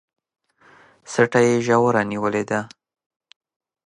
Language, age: Pashto, 19-29